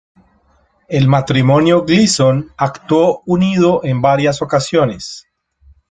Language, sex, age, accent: Spanish, male, 30-39, Andino-Pacífico: Colombia, Perú, Ecuador, oeste de Bolivia y Venezuela andina